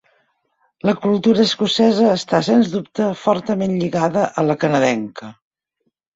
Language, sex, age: Catalan, female, 50-59